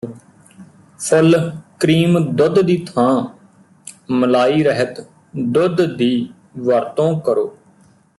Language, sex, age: Punjabi, male, 30-39